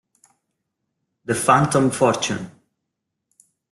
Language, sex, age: Italian, male, 30-39